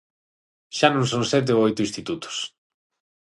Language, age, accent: Galician, 30-39, Central (gheada); Normativo (estándar); Neofalante